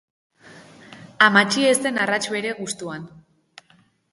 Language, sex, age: Basque, female, under 19